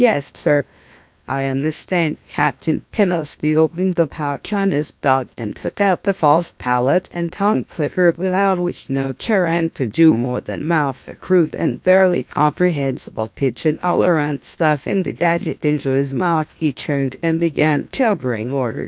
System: TTS, GlowTTS